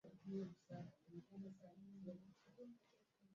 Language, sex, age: Swahili, male, 30-39